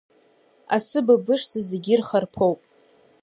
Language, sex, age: Abkhazian, female, under 19